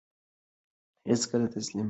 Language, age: Pashto, under 19